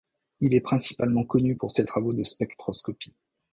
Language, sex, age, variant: French, male, 50-59, Français de métropole